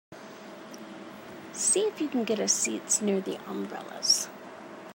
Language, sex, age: English, female, 60-69